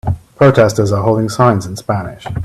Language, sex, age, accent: English, male, 30-39, Welsh English